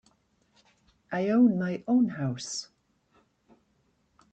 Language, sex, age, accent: English, female, 60-69, Canadian English